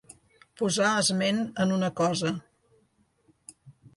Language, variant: Catalan, Central